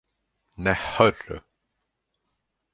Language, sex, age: Swedish, male, 30-39